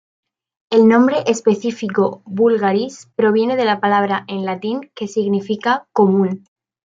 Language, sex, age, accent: Spanish, female, 19-29, España: Sur peninsular (Andalucia, Extremadura, Murcia)